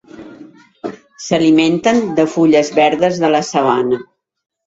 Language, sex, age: Catalan, female, 60-69